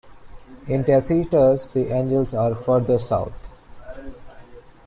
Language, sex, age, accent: English, male, 19-29, India and South Asia (India, Pakistan, Sri Lanka)